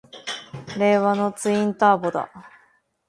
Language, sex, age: Japanese, female, 19-29